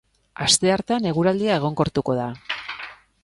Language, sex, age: Basque, female, 40-49